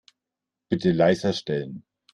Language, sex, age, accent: German, male, 50-59, Deutschland Deutsch